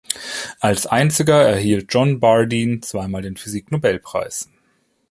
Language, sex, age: German, male, 30-39